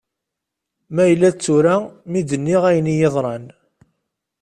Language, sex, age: Kabyle, male, 30-39